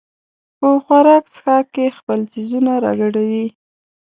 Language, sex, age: Pashto, female, 19-29